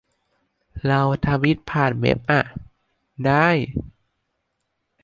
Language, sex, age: Thai, male, under 19